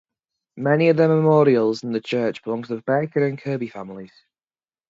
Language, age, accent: English, 19-29, England English